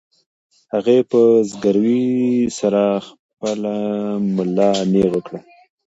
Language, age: Pashto, 19-29